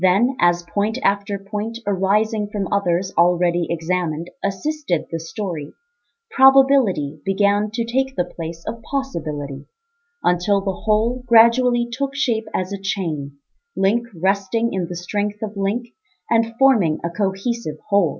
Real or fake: real